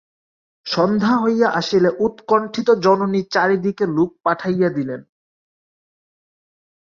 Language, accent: Bengali, Bangladeshi; শুদ্ধ বাংলা